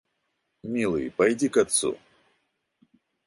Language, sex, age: Russian, male, 30-39